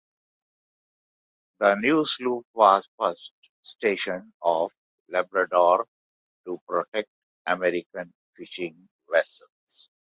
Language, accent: English, India and South Asia (India, Pakistan, Sri Lanka)